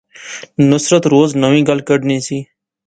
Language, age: Pahari-Potwari, 19-29